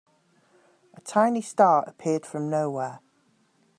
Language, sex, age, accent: English, female, 50-59, England English